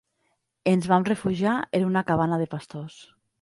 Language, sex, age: Catalan, female, 30-39